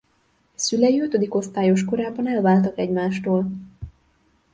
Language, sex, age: Hungarian, female, 19-29